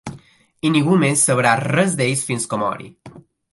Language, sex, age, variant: Catalan, male, under 19, Balear